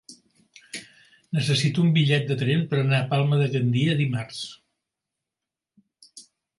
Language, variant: Catalan, Central